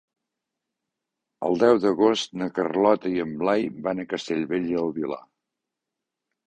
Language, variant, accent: Catalan, Central, central